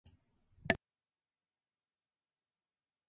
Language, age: Japanese, 50-59